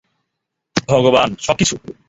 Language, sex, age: Bengali, male, 19-29